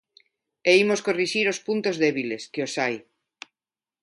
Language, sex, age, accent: Galician, female, 50-59, Neofalante